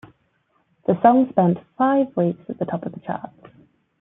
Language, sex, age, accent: English, female, 19-29, Australian English